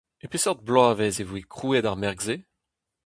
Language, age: Breton, 30-39